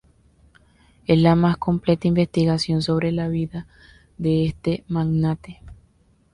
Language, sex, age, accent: Spanish, female, under 19, Caribe: Cuba, Venezuela, Puerto Rico, República Dominicana, Panamá, Colombia caribeña, México caribeño, Costa del golfo de México